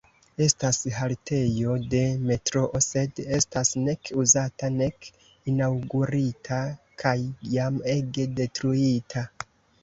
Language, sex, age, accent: Esperanto, male, 19-29, Internacia